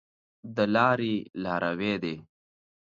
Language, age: Pashto, 19-29